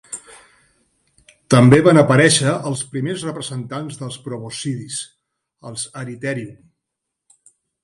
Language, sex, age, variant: Catalan, male, 50-59, Central